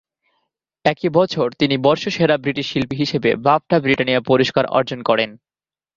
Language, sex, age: Bengali, male, 19-29